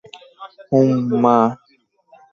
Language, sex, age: Bengali, male, under 19